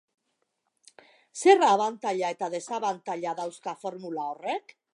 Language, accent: Basque, Mendebalekoa (Araba, Bizkaia, Gipuzkoako mendebaleko herri batzuk)